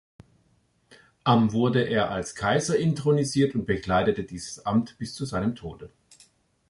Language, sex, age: German, male, 50-59